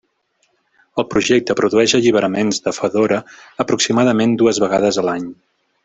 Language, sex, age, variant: Catalan, male, 40-49, Central